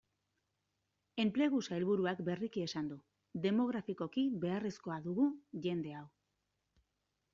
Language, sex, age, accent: Basque, female, 40-49, Mendebalekoa (Araba, Bizkaia, Gipuzkoako mendebaleko herri batzuk)